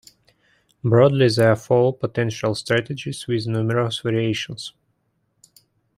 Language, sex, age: English, male, 19-29